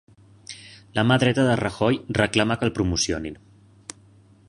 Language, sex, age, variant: Catalan, male, 40-49, Central